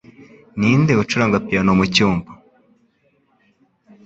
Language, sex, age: Kinyarwanda, male, 19-29